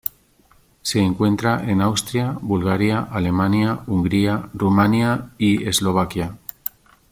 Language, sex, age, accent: Spanish, male, 60-69, España: Centro-Sur peninsular (Madrid, Toledo, Castilla-La Mancha)